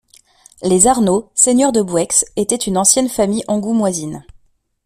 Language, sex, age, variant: French, female, 19-29, Français de métropole